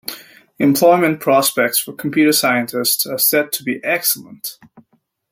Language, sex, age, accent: English, male, 30-39, United States English